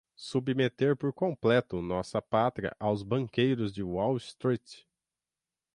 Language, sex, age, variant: Portuguese, male, 30-39, Portuguese (Brasil)